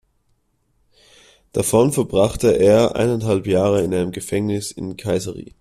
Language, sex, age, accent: German, male, 19-29, Österreichisches Deutsch